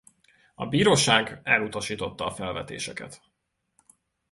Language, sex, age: Hungarian, male, 30-39